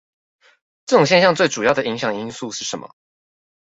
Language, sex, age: Chinese, male, 19-29